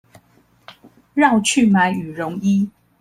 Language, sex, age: Chinese, female, 30-39